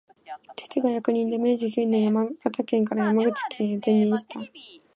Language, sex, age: Japanese, female, under 19